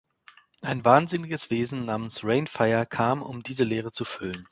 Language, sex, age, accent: German, male, 19-29, Deutschland Deutsch